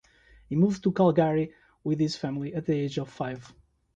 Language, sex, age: English, male, 30-39